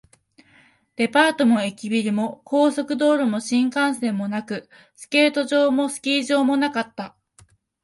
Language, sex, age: Japanese, female, 19-29